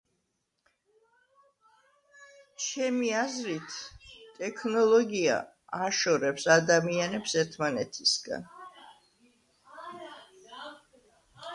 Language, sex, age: Georgian, female, 60-69